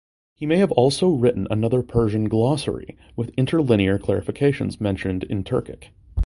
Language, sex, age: English, male, 19-29